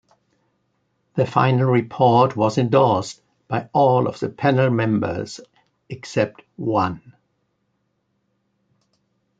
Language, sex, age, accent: English, male, 70-79, United States English